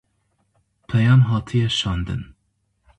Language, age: Kurdish, 19-29